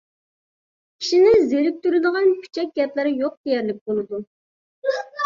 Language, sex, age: Uyghur, female, 19-29